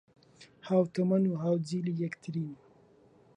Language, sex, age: Central Kurdish, male, 19-29